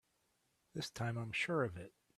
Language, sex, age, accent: English, male, 40-49, United States English